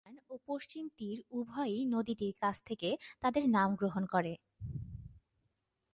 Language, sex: Bengali, female